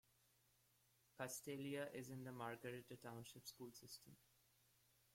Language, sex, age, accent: English, male, 19-29, India and South Asia (India, Pakistan, Sri Lanka)